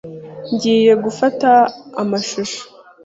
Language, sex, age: Kinyarwanda, female, 19-29